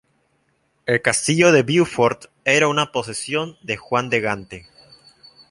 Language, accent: Spanish, México